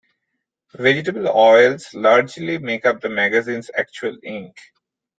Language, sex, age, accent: English, male, 40-49, India and South Asia (India, Pakistan, Sri Lanka)